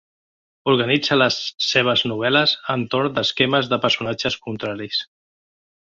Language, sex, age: Catalan, male, 50-59